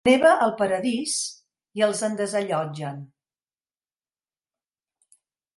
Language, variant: Catalan, Central